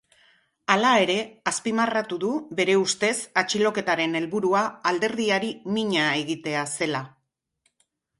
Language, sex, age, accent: Basque, female, 60-69, Mendebalekoa (Araba, Bizkaia, Gipuzkoako mendebaleko herri batzuk)